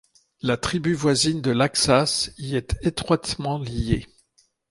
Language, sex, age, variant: French, male, 60-69, Français de métropole